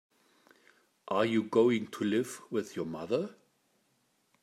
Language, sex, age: English, male, 50-59